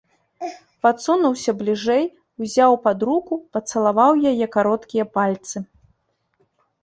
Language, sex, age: Belarusian, female, 30-39